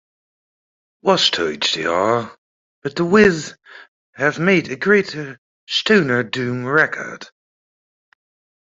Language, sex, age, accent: English, male, 30-39, England English